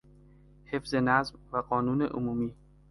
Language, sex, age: Persian, male, 19-29